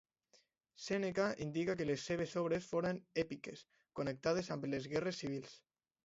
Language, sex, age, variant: Catalan, male, under 19, Alacantí